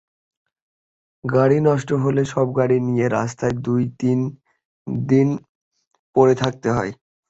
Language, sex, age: Bengali, male, 19-29